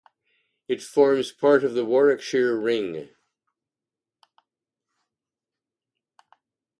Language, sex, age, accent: English, male, 70-79, Canadian English